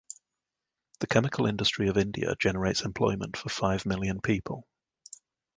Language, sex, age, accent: English, male, 30-39, England English